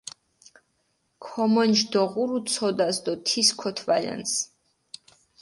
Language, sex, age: Mingrelian, female, 19-29